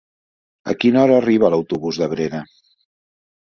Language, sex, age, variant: Catalan, male, 50-59, Central